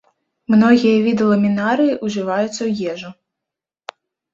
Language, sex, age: Belarusian, female, under 19